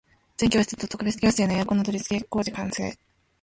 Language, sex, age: Japanese, female, 19-29